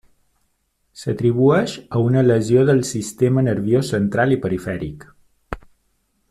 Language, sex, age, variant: Catalan, male, 40-49, Balear